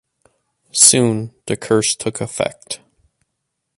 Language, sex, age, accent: English, male, 30-39, United States English